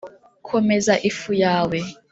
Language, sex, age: Kinyarwanda, female, 19-29